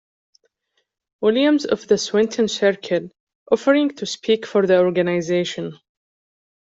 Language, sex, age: English, female, 19-29